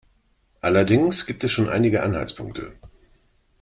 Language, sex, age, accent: German, male, 50-59, Deutschland Deutsch